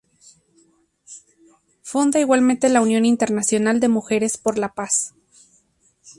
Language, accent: Spanish, México